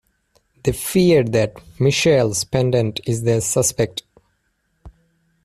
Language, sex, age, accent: English, male, 19-29, United States English